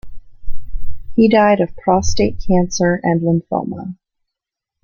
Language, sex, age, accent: English, female, 30-39, United States English